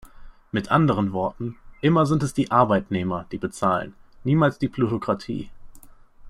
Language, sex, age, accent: German, male, under 19, Deutschland Deutsch